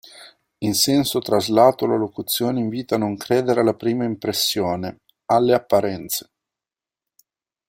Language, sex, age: Italian, male, 30-39